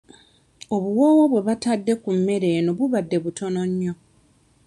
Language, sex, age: Ganda, female, 30-39